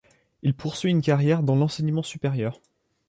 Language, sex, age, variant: French, male, 19-29, Français de métropole